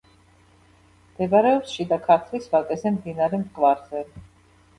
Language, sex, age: Georgian, female, 50-59